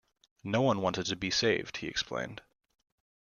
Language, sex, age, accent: English, male, under 19, United States English